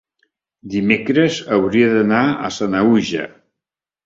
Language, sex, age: Catalan, male, 70-79